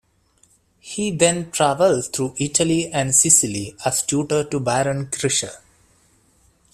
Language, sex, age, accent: English, male, 30-39, India and South Asia (India, Pakistan, Sri Lanka)